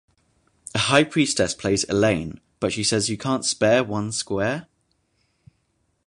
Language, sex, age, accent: English, male, 19-29, England English